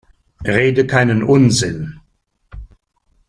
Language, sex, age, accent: German, male, 60-69, Deutschland Deutsch